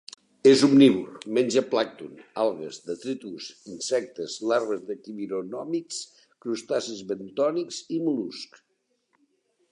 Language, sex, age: Catalan, male, 60-69